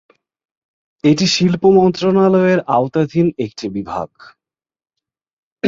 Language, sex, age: Bengali, male, 19-29